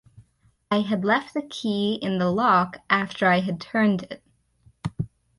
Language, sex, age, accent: English, female, 19-29, United States English